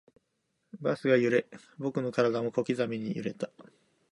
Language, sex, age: Japanese, male, 40-49